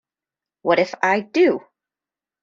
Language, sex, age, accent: English, female, 30-39, United States English